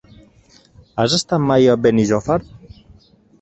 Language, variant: Catalan, Balear